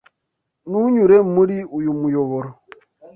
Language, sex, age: Kinyarwanda, male, 19-29